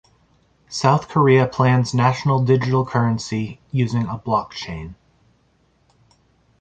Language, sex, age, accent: English, male, 30-39, United States English